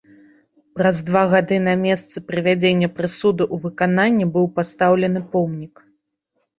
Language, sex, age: Belarusian, female, 30-39